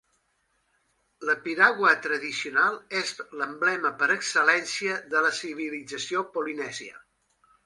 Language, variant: Catalan, Central